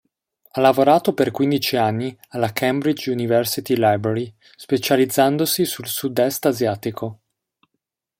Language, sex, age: Italian, male, 19-29